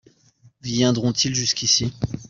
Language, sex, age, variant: French, male, 30-39, Français de métropole